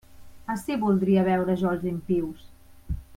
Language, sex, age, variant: Catalan, female, 30-39, Central